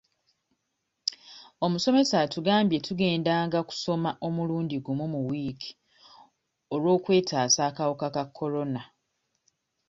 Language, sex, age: Ganda, female, 30-39